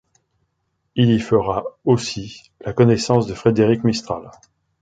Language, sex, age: French, male, 60-69